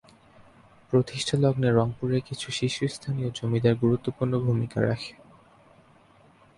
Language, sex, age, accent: Bengali, male, under 19, Native